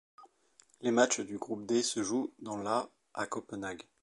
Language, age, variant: French, 30-39, Français de métropole